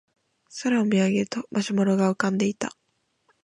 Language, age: Japanese, under 19